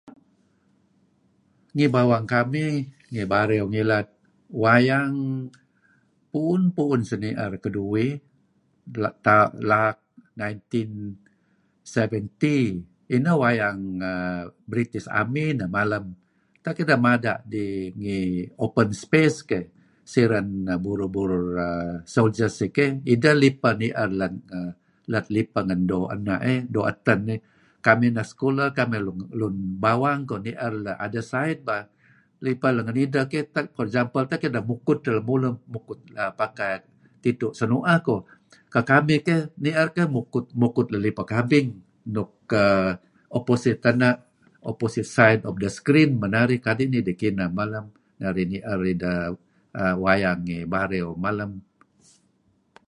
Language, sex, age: Kelabit, male, 70-79